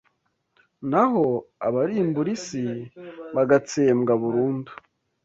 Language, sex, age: Kinyarwanda, male, 19-29